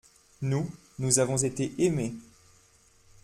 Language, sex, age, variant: French, male, 19-29, Français de métropole